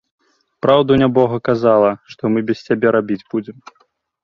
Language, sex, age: Belarusian, male, 19-29